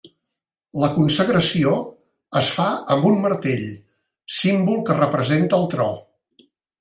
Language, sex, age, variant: Catalan, male, 60-69, Central